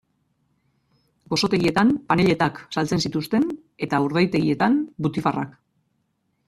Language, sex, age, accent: Basque, female, 40-49, Mendebalekoa (Araba, Bizkaia, Gipuzkoako mendebaleko herri batzuk)